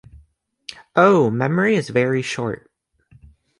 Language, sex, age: English, male, under 19